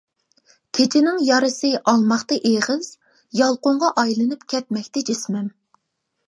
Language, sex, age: Uyghur, female, 30-39